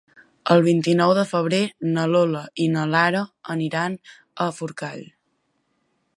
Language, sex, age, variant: Catalan, female, 19-29, Central